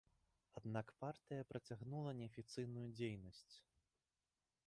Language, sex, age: Belarusian, male, 19-29